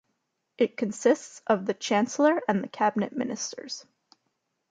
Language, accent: English, United States English